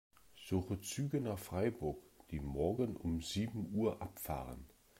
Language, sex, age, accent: German, male, 50-59, Deutschland Deutsch